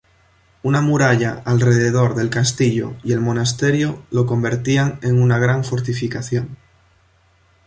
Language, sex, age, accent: Spanish, male, 19-29, España: Norte peninsular (Asturias, Castilla y León, Cantabria, País Vasco, Navarra, Aragón, La Rioja, Guadalajara, Cuenca)